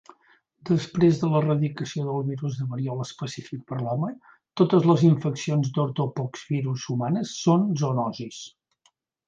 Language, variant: Catalan, Central